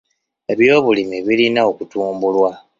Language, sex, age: Ganda, male, 19-29